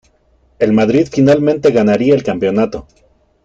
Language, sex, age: Spanish, male, 30-39